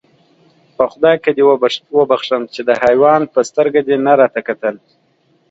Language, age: Pashto, 30-39